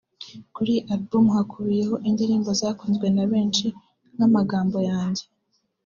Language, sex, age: Kinyarwanda, female, under 19